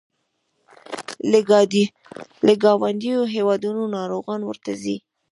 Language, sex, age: Pashto, female, 19-29